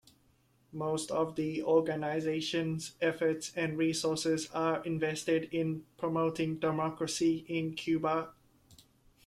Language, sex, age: English, male, 19-29